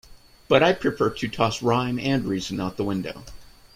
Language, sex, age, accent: English, male, 40-49, United States English